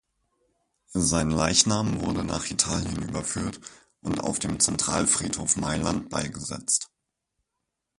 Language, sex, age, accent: German, male, 19-29, Deutschland Deutsch